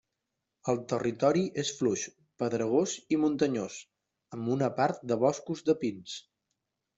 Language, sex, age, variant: Catalan, male, 19-29, Central